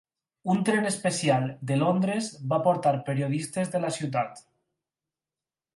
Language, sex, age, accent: Catalan, male, 19-29, valencià